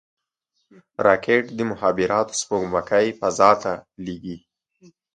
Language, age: Pashto, 19-29